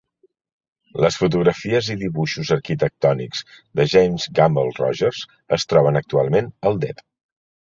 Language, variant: Catalan, Central